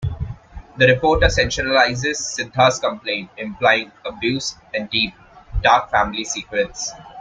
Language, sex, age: English, male, 19-29